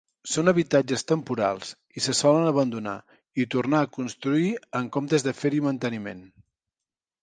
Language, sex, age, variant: Catalan, male, 40-49, Central